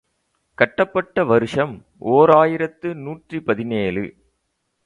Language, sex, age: Tamil, male, 19-29